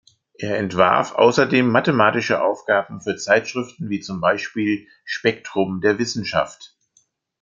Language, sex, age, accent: German, male, 50-59, Deutschland Deutsch